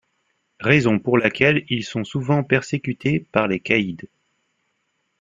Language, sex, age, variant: French, male, 30-39, Français de métropole